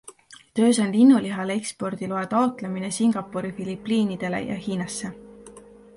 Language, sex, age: Estonian, female, 19-29